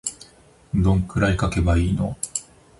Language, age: Japanese, 30-39